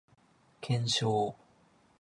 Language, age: Japanese, 30-39